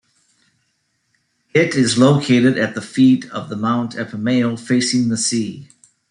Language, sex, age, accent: English, male, 50-59, United States English